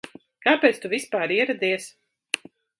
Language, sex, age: Latvian, female, 40-49